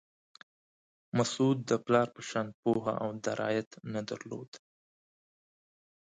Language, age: Pashto, 19-29